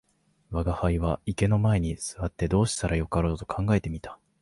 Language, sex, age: Japanese, male, 19-29